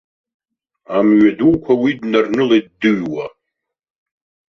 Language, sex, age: Abkhazian, male, 30-39